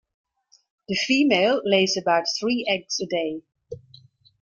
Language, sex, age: English, female, 50-59